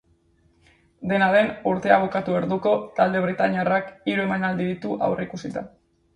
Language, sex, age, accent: Basque, female, 19-29, Mendebalekoa (Araba, Bizkaia, Gipuzkoako mendebaleko herri batzuk)